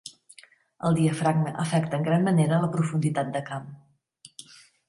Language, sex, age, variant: Catalan, female, 50-59, Central